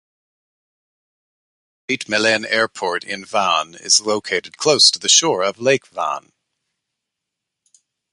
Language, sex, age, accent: English, male, 50-59, United States English